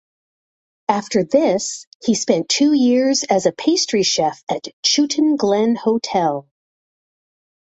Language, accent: English, United States English